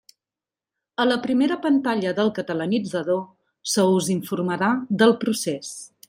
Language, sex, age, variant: Catalan, female, 50-59, Central